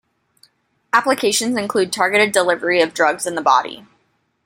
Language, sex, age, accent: English, female, 19-29, United States English